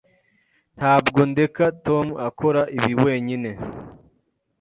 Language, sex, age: Kinyarwanda, male, 19-29